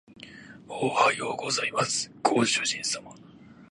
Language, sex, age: Japanese, male, 19-29